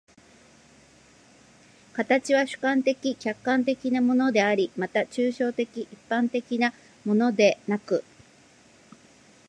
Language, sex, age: Japanese, female, 40-49